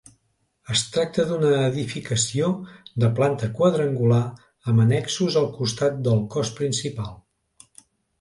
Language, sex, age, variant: Catalan, male, 60-69, Central